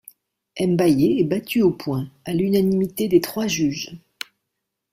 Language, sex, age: French, female, 60-69